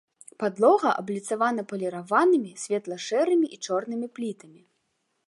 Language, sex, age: Belarusian, female, 30-39